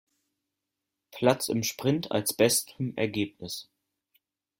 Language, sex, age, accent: German, male, 19-29, Deutschland Deutsch